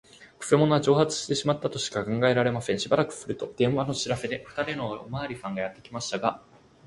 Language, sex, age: Japanese, male, under 19